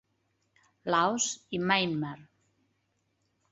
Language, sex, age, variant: Catalan, female, 60-69, Central